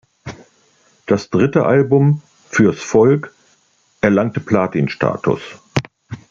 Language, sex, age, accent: German, male, 60-69, Deutschland Deutsch